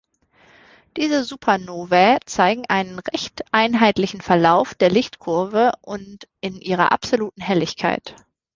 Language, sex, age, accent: German, female, 19-29, Deutschland Deutsch